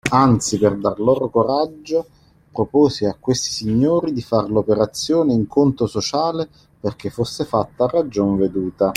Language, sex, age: Italian, male, 40-49